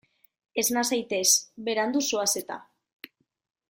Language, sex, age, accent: Basque, female, 19-29, Mendebalekoa (Araba, Bizkaia, Gipuzkoako mendebaleko herri batzuk)